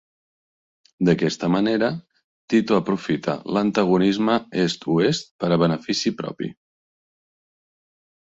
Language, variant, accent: Catalan, Central, central